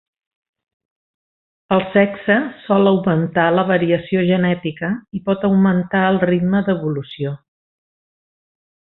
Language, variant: Catalan, Central